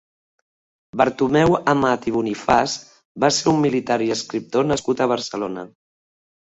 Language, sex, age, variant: Catalan, female, 50-59, Septentrional